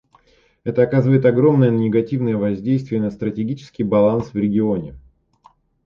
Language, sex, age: Russian, male, 30-39